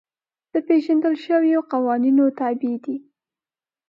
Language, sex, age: Pashto, female, 19-29